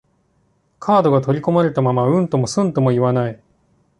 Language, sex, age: Japanese, male, 30-39